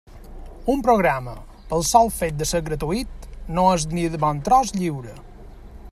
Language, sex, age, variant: Catalan, male, 40-49, Balear